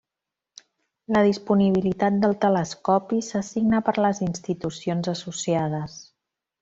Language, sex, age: Catalan, female, 40-49